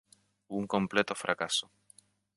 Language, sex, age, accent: Spanish, male, 19-29, España: Islas Canarias